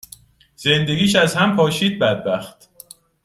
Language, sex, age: Persian, male, 30-39